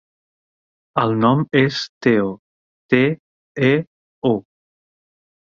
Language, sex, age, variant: Catalan, male, 30-39, Central